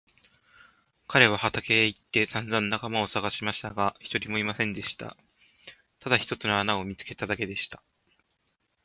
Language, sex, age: Japanese, male, 19-29